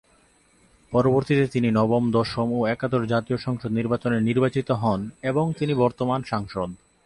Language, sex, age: Bengali, male, 19-29